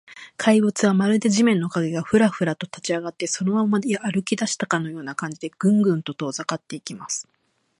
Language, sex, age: Japanese, female, 30-39